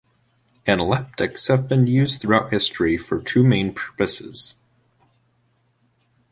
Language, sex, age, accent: English, male, 19-29, United States English